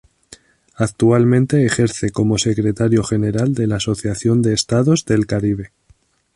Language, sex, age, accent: Spanish, male, 19-29, España: Norte peninsular (Asturias, Castilla y León, Cantabria, País Vasco, Navarra, Aragón, La Rioja, Guadalajara, Cuenca)